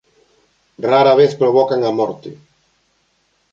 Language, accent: Galician, Normativo (estándar)